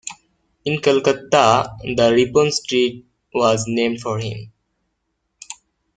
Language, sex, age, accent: English, male, 19-29, United States English